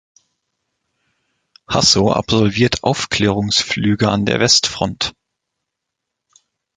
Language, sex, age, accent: German, male, 19-29, Deutschland Deutsch